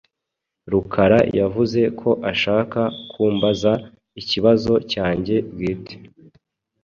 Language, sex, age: Kinyarwanda, male, 30-39